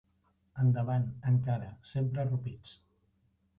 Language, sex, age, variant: Catalan, male, 60-69, Central